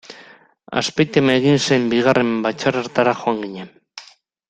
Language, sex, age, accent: Basque, male, 40-49, Mendebalekoa (Araba, Bizkaia, Gipuzkoako mendebaleko herri batzuk)